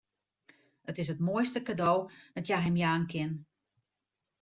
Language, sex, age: Western Frisian, female, 50-59